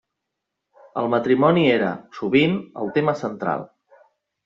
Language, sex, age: Catalan, male, 30-39